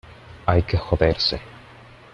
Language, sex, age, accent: Spanish, male, 30-39, Caribe: Cuba, Venezuela, Puerto Rico, República Dominicana, Panamá, Colombia caribeña, México caribeño, Costa del golfo de México